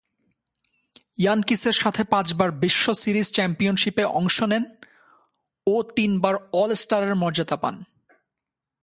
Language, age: Bengali, 19-29